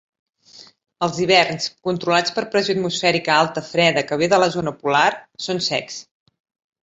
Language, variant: Catalan, Central